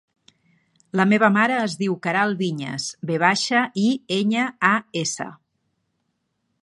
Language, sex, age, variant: Catalan, female, 40-49, Central